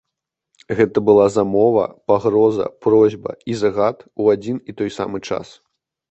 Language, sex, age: Belarusian, male, 19-29